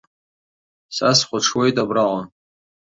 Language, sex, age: Abkhazian, male, under 19